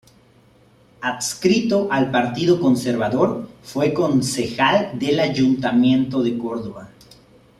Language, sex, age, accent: Spanish, male, 30-39, México